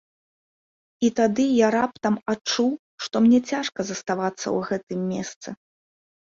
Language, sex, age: Belarusian, female, 30-39